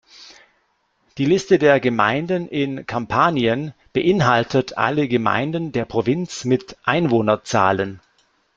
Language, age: German, 50-59